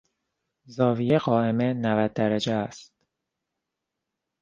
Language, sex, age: Persian, male, 30-39